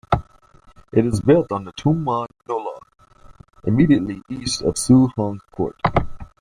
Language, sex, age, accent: English, male, 19-29, United States English